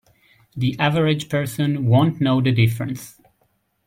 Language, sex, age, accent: English, male, 30-39, United States English